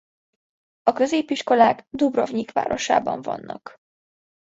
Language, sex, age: Hungarian, female, 19-29